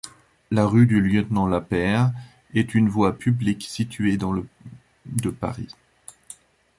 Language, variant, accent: French, Français d'Europe, Français d’Allemagne